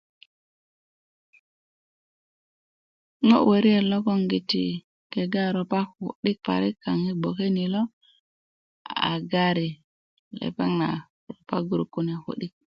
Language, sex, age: Kuku, female, 40-49